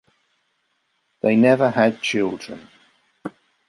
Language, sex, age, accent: English, male, 50-59, England English